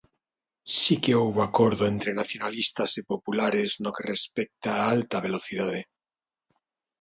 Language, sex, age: Galician, male, 50-59